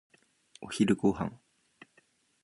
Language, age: Japanese, 30-39